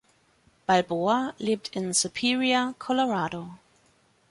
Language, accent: German, Deutschland Deutsch